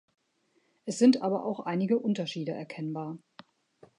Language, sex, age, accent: German, female, 50-59, Deutschland Deutsch